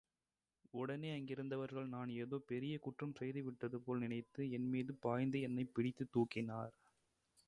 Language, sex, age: Tamil, male, 19-29